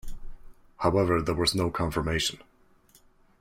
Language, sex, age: English, male, 19-29